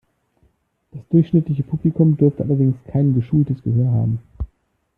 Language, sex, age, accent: German, male, 30-39, Deutschland Deutsch